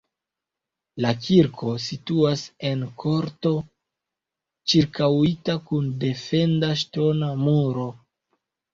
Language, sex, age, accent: Esperanto, male, 19-29, Internacia